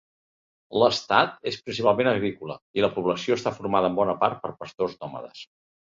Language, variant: Catalan, Central